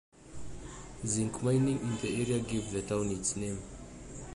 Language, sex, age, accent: English, male, 30-39, Southern African (South Africa, Zimbabwe, Namibia)